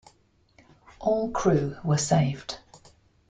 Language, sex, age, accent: English, female, 50-59, England English